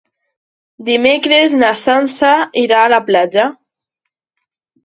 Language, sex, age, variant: Catalan, female, under 19, Alacantí